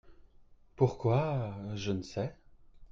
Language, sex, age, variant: French, male, 30-39, Français de métropole